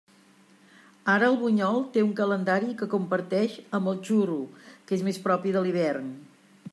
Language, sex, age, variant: Catalan, female, 70-79, Central